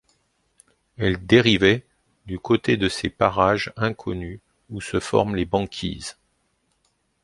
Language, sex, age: French, male, 50-59